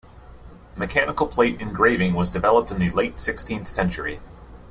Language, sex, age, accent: English, male, 30-39, United States English